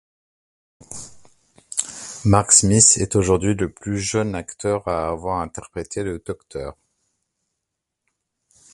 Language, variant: French, Français de métropole